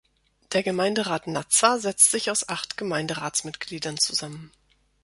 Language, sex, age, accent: German, female, 30-39, Deutschland Deutsch